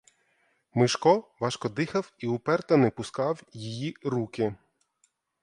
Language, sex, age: Ukrainian, male, 30-39